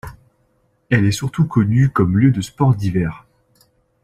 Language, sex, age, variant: French, male, 19-29, Français de métropole